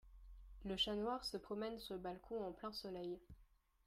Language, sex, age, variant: French, female, under 19, Français de métropole